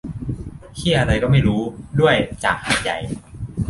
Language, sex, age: Thai, male, 19-29